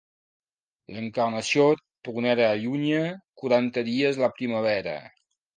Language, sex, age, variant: Catalan, male, 19-29, Septentrional